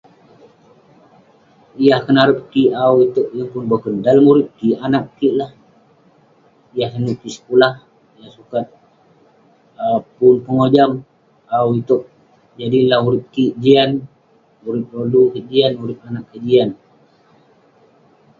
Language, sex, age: Western Penan, male, 19-29